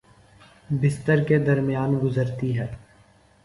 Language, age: Urdu, 19-29